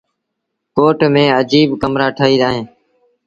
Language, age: Sindhi Bhil, 19-29